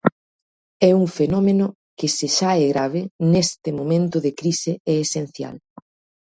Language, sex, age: Galician, female, 30-39